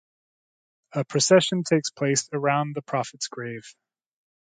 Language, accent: English, United States English